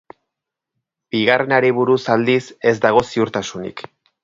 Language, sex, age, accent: Basque, male, 30-39, Erdialdekoa edo Nafarra (Gipuzkoa, Nafarroa)